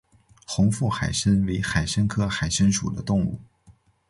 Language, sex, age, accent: Chinese, male, under 19, 出生地：黑龙江省